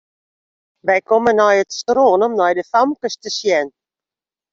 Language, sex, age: Western Frisian, female, 60-69